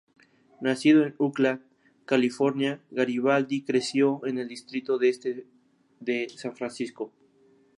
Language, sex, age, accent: Spanish, male, 19-29, México